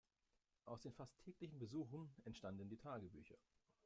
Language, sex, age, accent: German, male, 30-39, Deutschland Deutsch